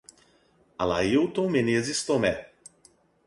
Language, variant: Portuguese, Portuguese (Brasil)